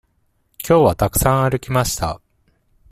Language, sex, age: Japanese, male, 19-29